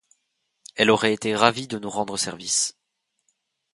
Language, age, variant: French, 19-29, Français de métropole